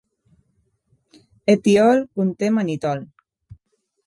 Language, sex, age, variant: Catalan, female, 30-39, Central